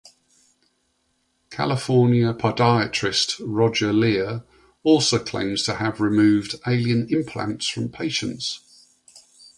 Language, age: English, 60-69